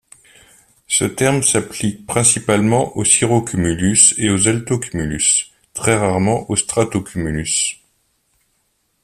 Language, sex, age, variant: French, male, 50-59, Français de métropole